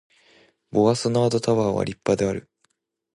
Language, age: Japanese, 19-29